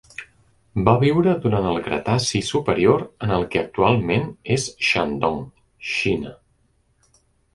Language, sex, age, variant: Catalan, male, 40-49, Central